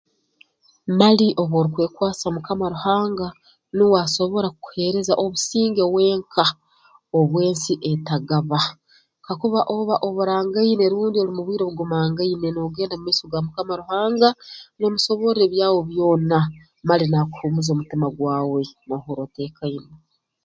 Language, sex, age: Tooro, female, 40-49